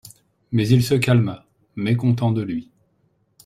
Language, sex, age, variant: French, male, 30-39, Français de métropole